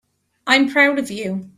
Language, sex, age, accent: English, female, 40-49, United States English